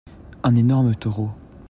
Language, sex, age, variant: French, male, under 19, Français de métropole